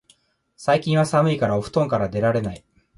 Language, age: Japanese, 19-29